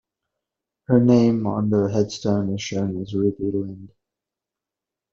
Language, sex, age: English, male, 30-39